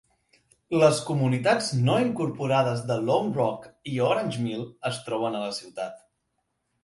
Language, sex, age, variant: Catalan, male, 19-29, Central